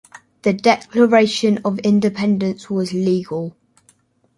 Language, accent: English, England English